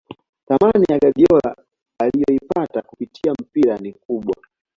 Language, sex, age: Swahili, male, 19-29